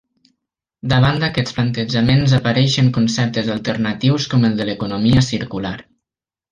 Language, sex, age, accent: Catalan, male, 19-29, valencià